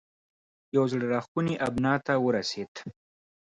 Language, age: Pashto, 19-29